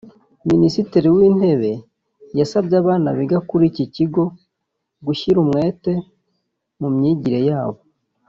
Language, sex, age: Kinyarwanda, male, 30-39